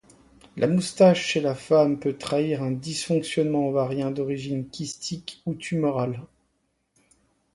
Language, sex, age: French, male, 30-39